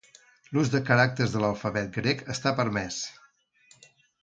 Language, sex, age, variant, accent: Catalan, male, 50-59, Central, central